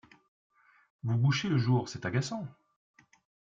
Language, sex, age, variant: French, male, 30-39, Français de métropole